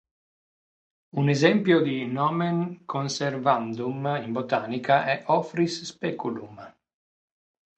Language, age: Italian, 50-59